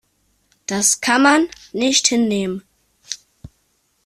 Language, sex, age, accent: German, male, under 19, Deutschland Deutsch